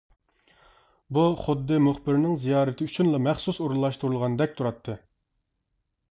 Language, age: Uyghur, 30-39